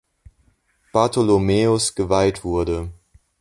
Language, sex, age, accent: German, male, 19-29, Deutschland Deutsch